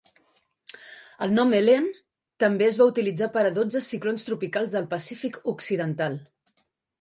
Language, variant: Catalan, Central